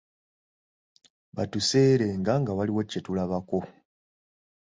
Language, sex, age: Ganda, male, 30-39